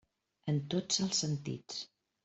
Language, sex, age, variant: Catalan, female, 50-59, Central